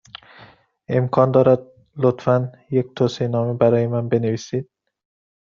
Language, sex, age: Persian, male, 19-29